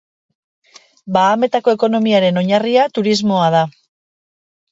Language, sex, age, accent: Basque, female, 40-49, Erdialdekoa edo Nafarra (Gipuzkoa, Nafarroa)